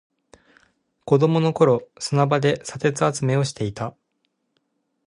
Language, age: Japanese, 19-29